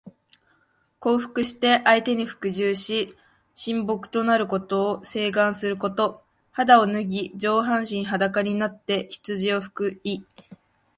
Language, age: Japanese, 19-29